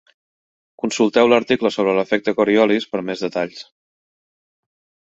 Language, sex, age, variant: Catalan, male, 40-49, Central